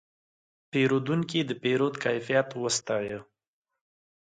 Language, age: Pashto, 30-39